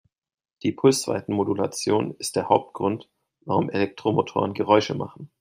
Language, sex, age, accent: German, male, 30-39, Deutschland Deutsch